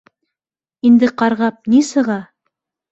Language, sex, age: Bashkir, female, 19-29